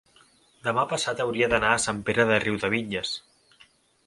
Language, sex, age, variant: Catalan, male, 19-29, Central